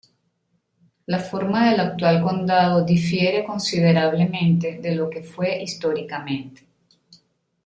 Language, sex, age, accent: Spanish, female, 40-49, Caribe: Cuba, Venezuela, Puerto Rico, República Dominicana, Panamá, Colombia caribeña, México caribeño, Costa del golfo de México